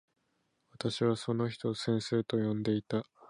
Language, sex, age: Japanese, male, 19-29